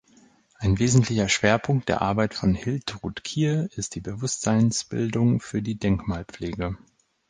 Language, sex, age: German, male, 30-39